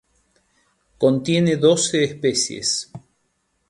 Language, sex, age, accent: Spanish, male, 40-49, Rioplatense: Argentina, Uruguay, este de Bolivia, Paraguay